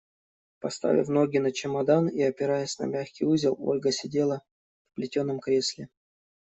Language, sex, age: Russian, male, 19-29